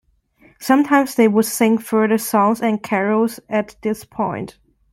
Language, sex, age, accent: English, female, 19-29, Hong Kong English